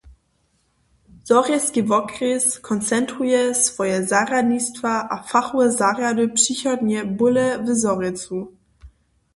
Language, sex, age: Upper Sorbian, female, under 19